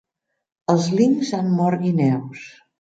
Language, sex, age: Catalan, female, 60-69